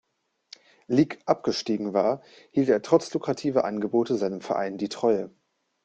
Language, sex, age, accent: German, male, 19-29, Deutschland Deutsch